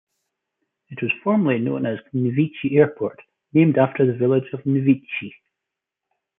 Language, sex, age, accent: English, male, 40-49, Scottish English